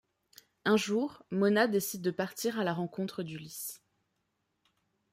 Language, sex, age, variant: French, female, 19-29, Français de métropole